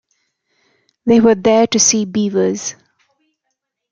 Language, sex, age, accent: English, female, 40-49, England English